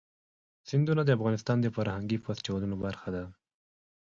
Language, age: Pashto, 19-29